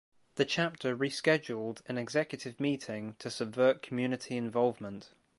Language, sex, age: English, male, 19-29